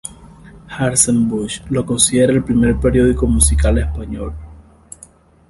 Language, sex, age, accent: Spanish, male, 30-39, América central